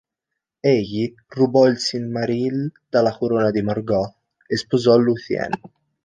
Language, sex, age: Italian, male, 19-29